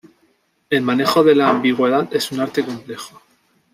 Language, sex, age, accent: Spanish, male, 30-39, España: Sur peninsular (Andalucia, Extremadura, Murcia)